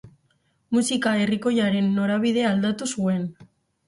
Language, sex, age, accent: Basque, female, 19-29, Mendebalekoa (Araba, Bizkaia, Gipuzkoako mendebaleko herri batzuk)